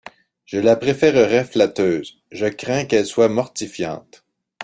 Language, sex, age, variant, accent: French, male, 40-49, Français d'Amérique du Nord, Français du Canada